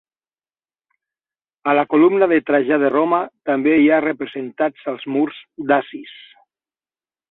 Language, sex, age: Catalan, male, 50-59